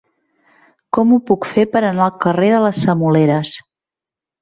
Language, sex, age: Catalan, female, 40-49